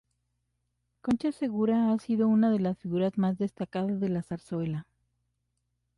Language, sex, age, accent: Spanish, female, 30-39, México